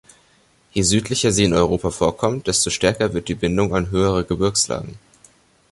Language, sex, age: German, male, under 19